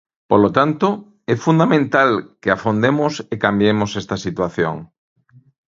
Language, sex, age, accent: Galician, male, 40-49, Normativo (estándar)